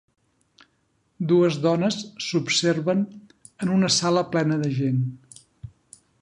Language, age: Catalan, 60-69